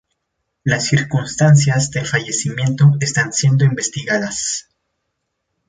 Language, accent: Spanish, México